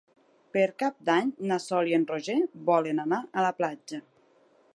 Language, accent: Catalan, central; nord-occidental